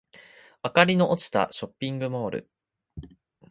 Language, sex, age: Japanese, male, under 19